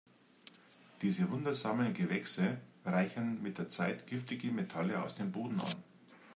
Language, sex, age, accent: German, male, 50-59, Deutschland Deutsch